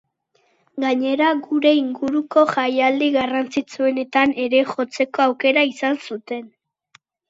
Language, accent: Basque, Mendebalekoa (Araba, Bizkaia, Gipuzkoako mendebaleko herri batzuk)